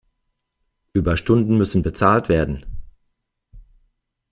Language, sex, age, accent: German, male, 50-59, Deutschland Deutsch